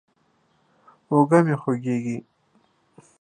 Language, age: Pashto, 30-39